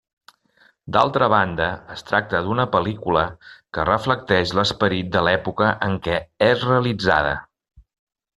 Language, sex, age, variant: Catalan, male, 50-59, Central